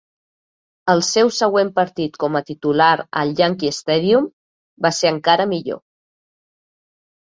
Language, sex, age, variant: Catalan, female, 50-59, Central